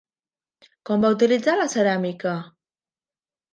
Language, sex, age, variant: Catalan, female, 30-39, Central